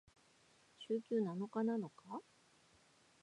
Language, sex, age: Japanese, female, 50-59